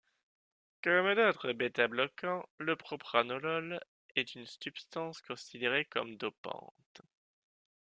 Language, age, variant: French, 19-29, Français de métropole